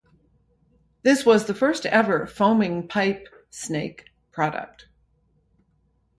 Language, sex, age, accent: English, female, 60-69, United States English